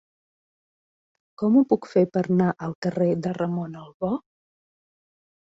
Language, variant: Catalan, Septentrional